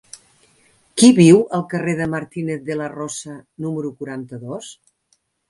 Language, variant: Catalan, Central